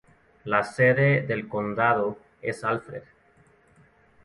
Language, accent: Spanish, México